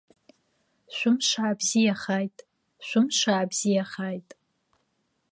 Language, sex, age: Abkhazian, female, 19-29